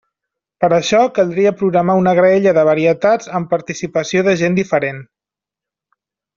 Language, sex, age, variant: Catalan, male, 30-39, Central